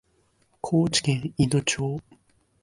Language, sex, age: Japanese, male, under 19